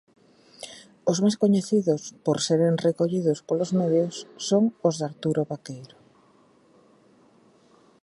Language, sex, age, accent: Galician, female, 50-59, Central (gheada)